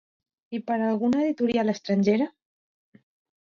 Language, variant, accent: Catalan, Central, central